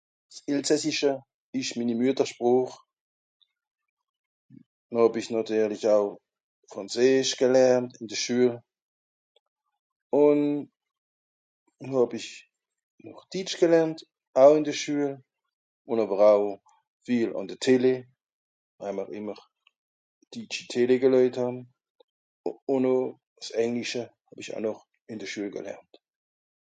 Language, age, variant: Swiss German, 40-49, Nordniederàlemmànisch (Rishoffe, Zàwere, Bùsswìller, Hawenau, Brüemt, Stroossbùri, Molse, Dàmbàch, Schlettstàtt, Pfàlzbùri usw.)